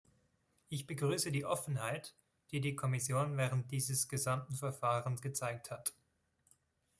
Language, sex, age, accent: German, male, 19-29, Schweizerdeutsch